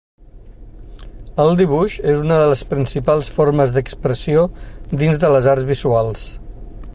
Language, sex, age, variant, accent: Catalan, male, 60-69, Nord-Occidental, nord-occidental